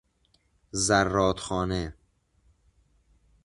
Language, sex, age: Persian, male, under 19